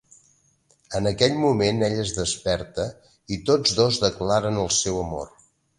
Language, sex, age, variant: Catalan, male, 50-59, Nord-Occidental